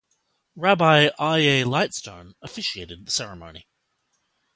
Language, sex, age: English, male, 19-29